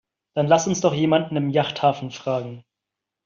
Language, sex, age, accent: German, male, 19-29, Deutschland Deutsch